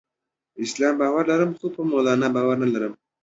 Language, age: Pashto, under 19